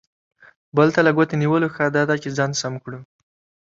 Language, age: Pashto, 19-29